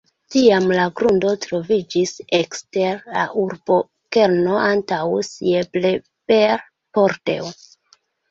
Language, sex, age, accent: Esperanto, female, 19-29, Internacia